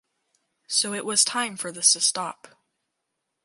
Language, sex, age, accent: English, female, under 19, United States English